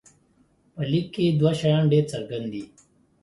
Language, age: Pashto, 30-39